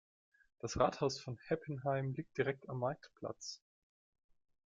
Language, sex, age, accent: German, male, 19-29, Deutschland Deutsch